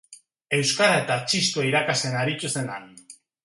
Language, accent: Basque, Erdialdekoa edo Nafarra (Gipuzkoa, Nafarroa)